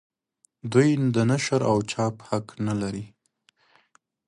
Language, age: Pashto, 30-39